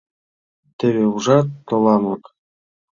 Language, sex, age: Mari, male, 40-49